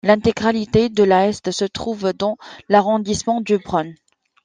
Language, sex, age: French, female, 30-39